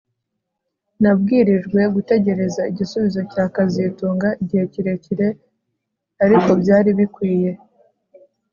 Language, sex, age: Kinyarwanda, male, 19-29